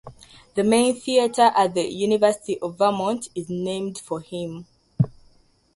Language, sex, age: English, female, 19-29